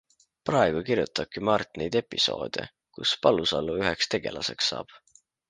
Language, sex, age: Estonian, male, 19-29